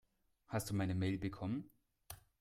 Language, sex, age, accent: German, male, 19-29, Deutschland Deutsch